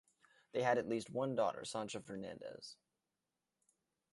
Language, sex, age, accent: English, male, under 19, United States English